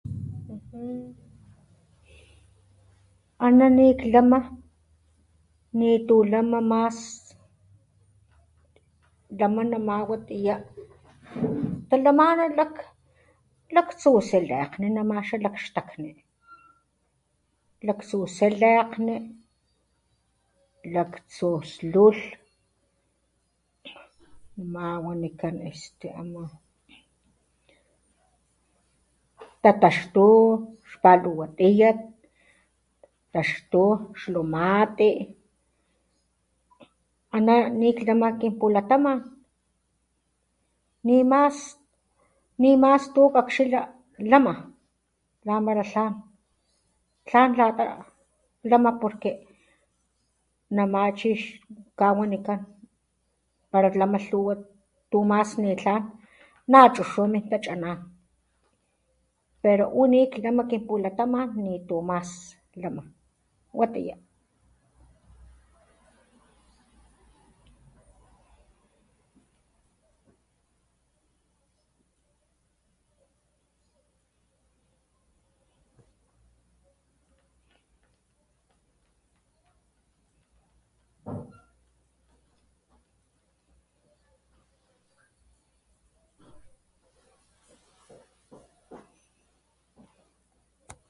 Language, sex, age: Papantla Totonac, female, 40-49